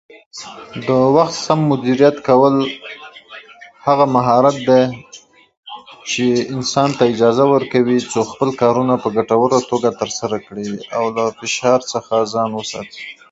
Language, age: Pashto, 19-29